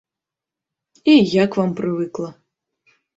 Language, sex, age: Belarusian, female, under 19